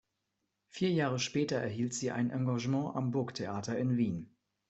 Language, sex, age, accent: German, male, 19-29, Deutschland Deutsch